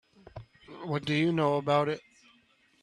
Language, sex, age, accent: English, male, 30-39, United States English